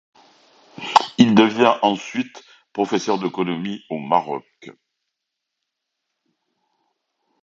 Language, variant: French, Français de métropole